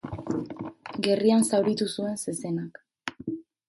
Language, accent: Basque, Erdialdekoa edo Nafarra (Gipuzkoa, Nafarroa)